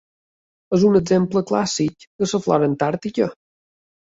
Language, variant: Catalan, Balear